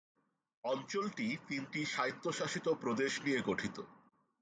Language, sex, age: Bengali, male, 40-49